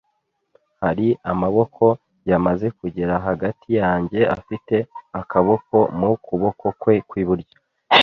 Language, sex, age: Kinyarwanda, male, 19-29